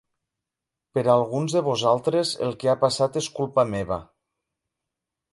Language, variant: Catalan, Septentrional